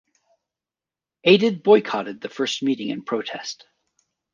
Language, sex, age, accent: English, male, 40-49, United States English